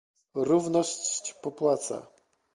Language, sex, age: Polish, male, 30-39